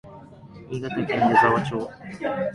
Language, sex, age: Japanese, male, 19-29